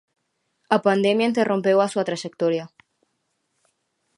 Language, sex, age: Galician, female, 19-29